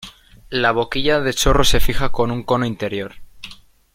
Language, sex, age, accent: Spanish, male, 19-29, España: Norte peninsular (Asturias, Castilla y León, Cantabria, País Vasco, Navarra, Aragón, La Rioja, Guadalajara, Cuenca)